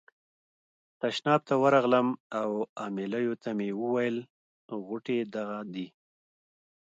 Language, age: Pashto, 30-39